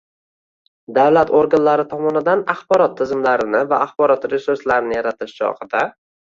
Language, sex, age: Uzbek, male, 19-29